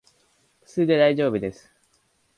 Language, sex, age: Japanese, male, under 19